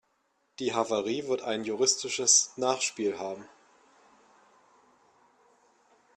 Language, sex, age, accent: German, male, 19-29, Deutschland Deutsch